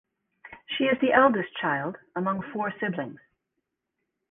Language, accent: English, United States English